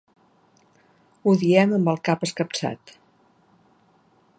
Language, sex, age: Catalan, female, 60-69